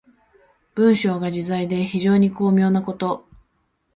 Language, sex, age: Japanese, female, 19-29